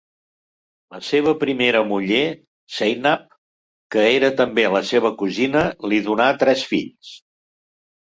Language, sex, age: Catalan, male, 70-79